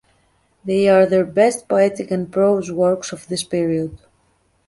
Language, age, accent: English, 30-39, United States English